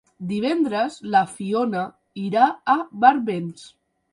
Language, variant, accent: Catalan, Central, Barcelona